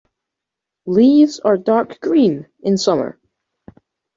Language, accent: English, Scottish English